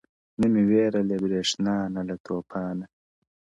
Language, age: Pashto, 19-29